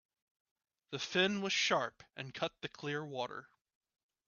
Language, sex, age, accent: English, male, 30-39, United States English